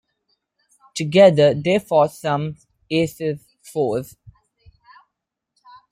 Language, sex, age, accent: English, male, 19-29, India and South Asia (India, Pakistan, Sri Lanka)